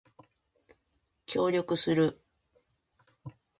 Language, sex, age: Japanese, female, 40-49